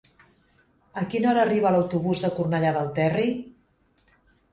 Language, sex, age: Catalan, female, 40-49